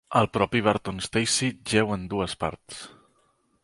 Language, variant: Catalan, Central